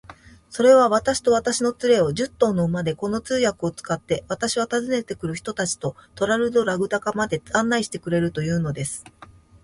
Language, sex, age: Japanese, female, 50-59